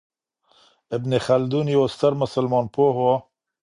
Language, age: Pashto, 50-59